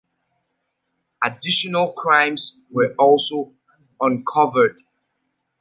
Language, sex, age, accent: English, male, 30-39, United States English